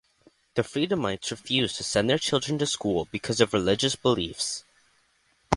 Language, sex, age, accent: English, male, under 19, United States English